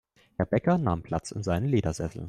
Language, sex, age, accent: German, male, 19-29, Deutschland Deutsch